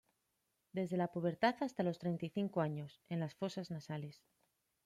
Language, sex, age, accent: Spanish, female, 30-39, España: Norte peninsular (Asturias, Castilla y León, Cantabria, País Vasco, Navarra, Aragón, La Rioja, Guadalajara, Cuenca)